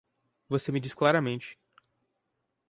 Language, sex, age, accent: Portuguese, male, 19-29, Mineiro